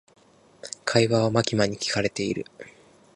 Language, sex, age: Japanese, male, under 19